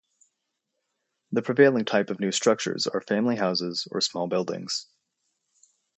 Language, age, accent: English, 19-29, United States English